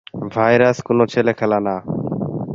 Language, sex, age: Bengali, male, 19-29